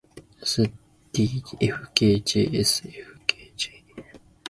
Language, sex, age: Japanese, male, 19-29